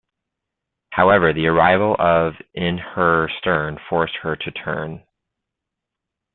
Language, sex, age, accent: English, male, 30-39, United States English